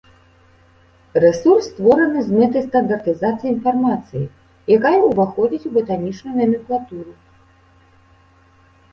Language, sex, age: Belarusian, female, 19-29